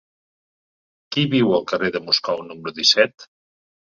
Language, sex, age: Catalan, male, 50-59